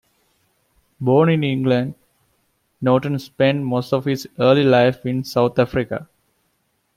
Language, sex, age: English, male, 19-29